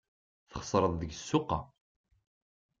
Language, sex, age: Kabyle, male, 30-39